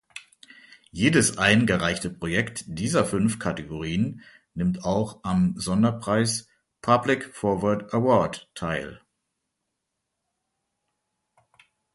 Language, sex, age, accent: German, male, 30-39, Deutschland Deutsch